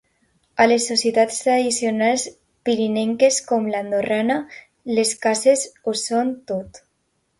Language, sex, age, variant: Catalan, female, under 19, Alacantí